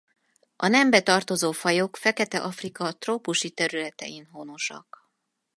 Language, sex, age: Hungarian, female, 50-59